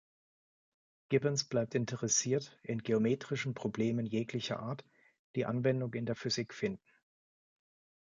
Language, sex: German, male